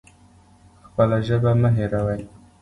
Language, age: Pashto, 19-29